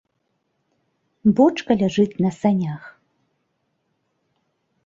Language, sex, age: Belarusian, female, 40-49